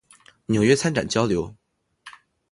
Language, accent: Chinese, 出生地：浙江省